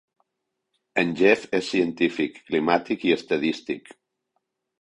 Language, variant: Catalan, Central